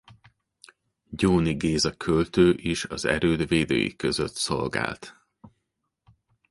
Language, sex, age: Hungarian, male, 40-49